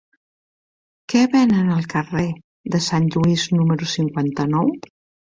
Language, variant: Catalan, Septentrional